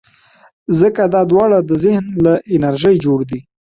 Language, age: Pashto, 19-29